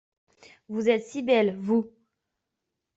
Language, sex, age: French, female, 19-29